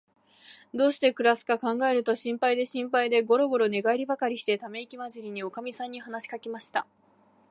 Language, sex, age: Japanese, female, 19-29